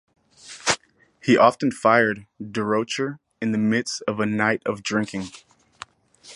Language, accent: English, United States English